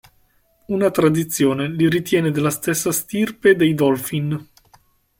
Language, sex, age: Italian, male, 19-29